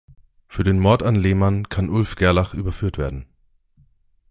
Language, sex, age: German, male, 30-39